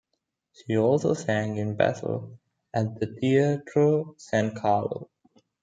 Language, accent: English, India and South Asia (India, Pakistan, Sri Lanka)